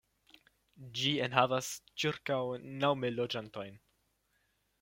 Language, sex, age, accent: Esperanto, male, 19-29, Internacia